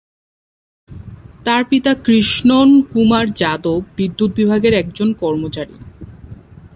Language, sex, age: Bengali, female, 19-29